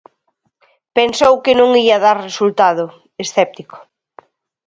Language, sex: Galician, female